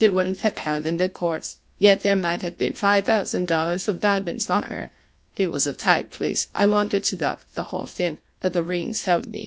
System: TTS, GlowTTS